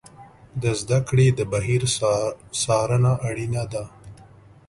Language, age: Pashto, 30-39